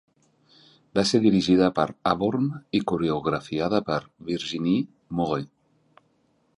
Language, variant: Catalan, Central